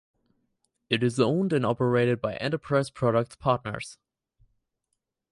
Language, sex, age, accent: English, male, 19-29, United States English